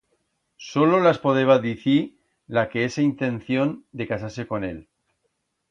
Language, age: Aragonese, 50-59